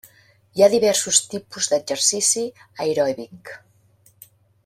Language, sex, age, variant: Catalan, female, 50-59, Central